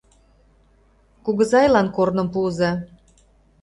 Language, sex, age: Mari, female, 40-49